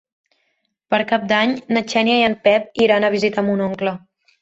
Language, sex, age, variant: Catalan, female, 19-29, Central